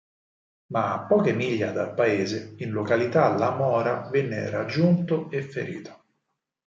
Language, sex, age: Italian, male, 30-39